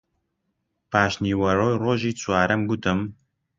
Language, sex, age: Central Kurdish, male, 19-29